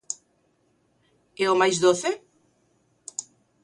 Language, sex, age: Galician, female, 50-59